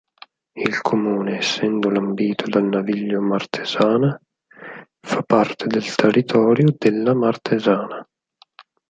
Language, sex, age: Italian, male, 19-29